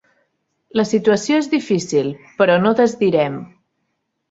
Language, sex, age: Catalan, female, 30-39